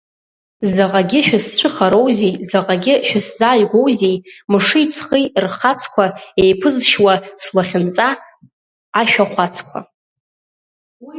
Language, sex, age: Abkhazian, female, under 19